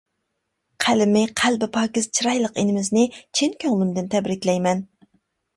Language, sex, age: Uyghur, female, 19-29